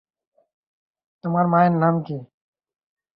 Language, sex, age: Bengali, male, 30-39